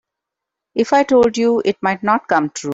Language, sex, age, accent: English, female, 30-39, India and South Asia (India, Pakistan, Sri Lanka)